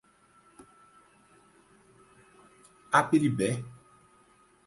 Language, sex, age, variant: Portuguese, male, 30-39, Portuguese (Brasil)